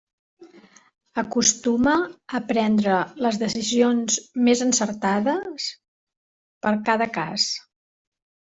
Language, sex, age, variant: Catalan, female, 50-59, Central